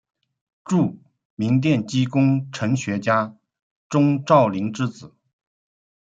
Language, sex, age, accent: Chinese, male, 30-39, 出生地：江苏省